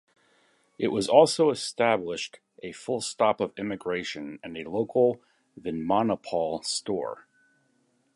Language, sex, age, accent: English, male, 50-59, United States English